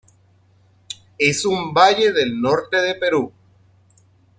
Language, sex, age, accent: Spanish, male, 40-49, Caribe: Cuba, Venezuela, Puerto Rico, República Dominicana, Panamá, Colombia caribeña, México caribeño, Costa del golfo de México